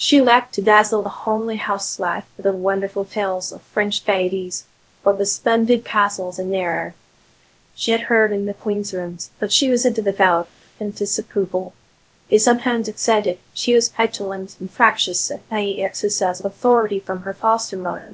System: TTS, VITS